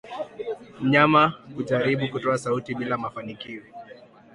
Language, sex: Swahili, male